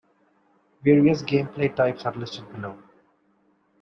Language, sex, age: English, male, 19-29